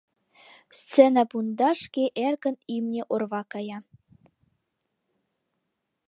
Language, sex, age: Mari, female, under 19